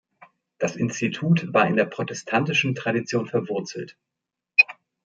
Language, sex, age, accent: German, male, 40-49, Deutschland Deutsch